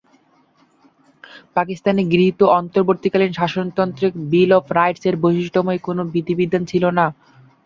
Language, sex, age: Bengali, male, 19-29